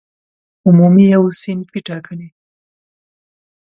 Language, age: Pashto, 19-29